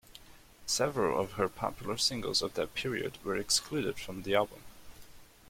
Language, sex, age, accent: English, male, 19-29, United States English